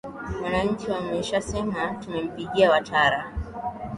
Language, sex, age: Swahili, female, 19-29